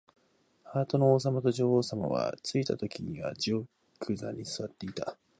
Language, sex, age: Japanese, male, 19-29